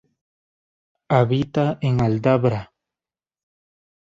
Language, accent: Spanish, América central